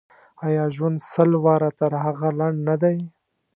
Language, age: Pashto, 30-39